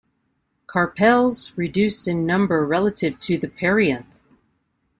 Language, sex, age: English, female, 50-59